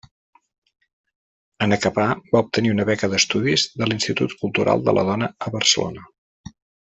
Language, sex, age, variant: Catalan, male, 50-59, Central